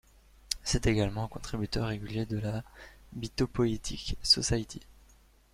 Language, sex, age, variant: French, male, 19-29, Français de métropole